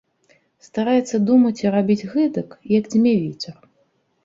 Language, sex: Belarusian, female